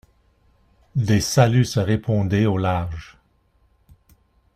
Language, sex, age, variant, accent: French, male, 50-59, Français d'Amérique du Nord, Français du Canada